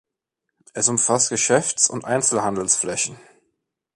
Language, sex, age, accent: German, male, 30-39, Deutschland Deutsch